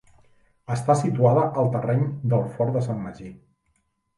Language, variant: Catalan, Central